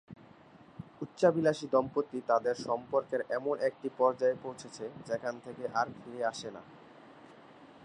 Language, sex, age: Bengali, male, 19-29